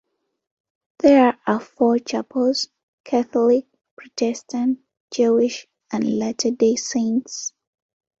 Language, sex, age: English, female, under 19